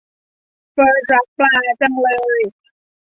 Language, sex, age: Thai, female, 19-29